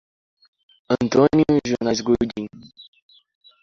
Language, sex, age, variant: Portuguese, male, under 19, Portuguese (Brasil)